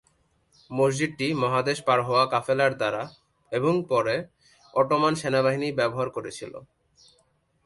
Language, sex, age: Bengali, male, 19-29